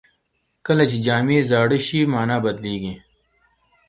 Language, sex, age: Pashto, male, 30-39